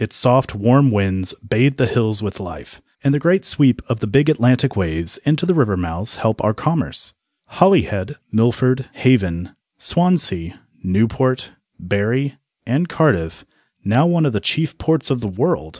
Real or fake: real